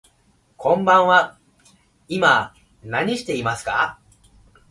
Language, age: Japanese, 19-29